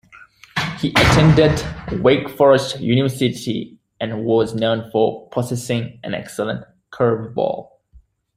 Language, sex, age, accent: English, male, 19-29, United States English